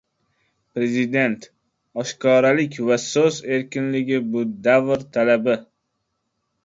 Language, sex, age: Uzbek, male, under 19